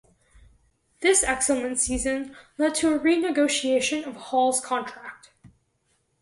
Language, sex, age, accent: English, female, under 19, United States English